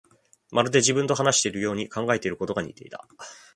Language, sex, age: Japanese, male, 30-39